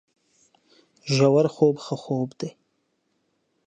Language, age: Pashto, 19-29